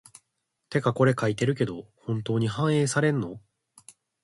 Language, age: Japanese, 19-29